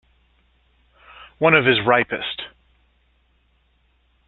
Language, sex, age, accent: English, male, 40-49, United States English